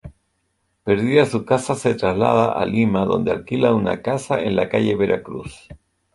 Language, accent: Spanish, Chileno: Chile, Cuyo